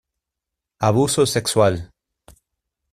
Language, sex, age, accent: Spanish, male, 30-39, Chileno: Chile, Cuyo